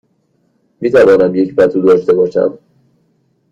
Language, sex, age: Persian, male, 19-29